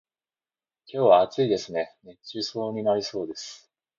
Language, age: Japanese, 30-39